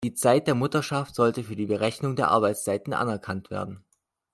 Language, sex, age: German, male, 19-29